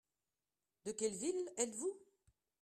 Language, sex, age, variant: French, female, 60-69, Français de métropole